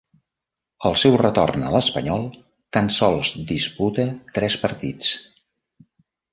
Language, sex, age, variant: Catalan, male, 70-79, Central